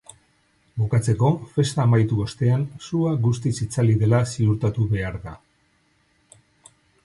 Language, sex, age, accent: Basque, male, 50-59, Mendebalekoa (Araba, Bizkaia, Gipuzkoako mendebaleko herri batzuk)